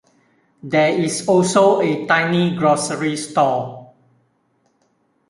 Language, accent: English, Singaporean English